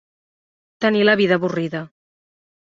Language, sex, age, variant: Catalan, female, 19-29, Central